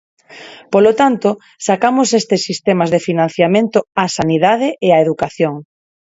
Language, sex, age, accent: Galician, female, 40-49, Neofalante